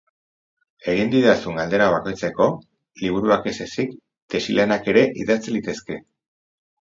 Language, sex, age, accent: Basque, male, 40-49, Erdialdekoa edo Nafarra (Gipuzkoa, Nafarroa)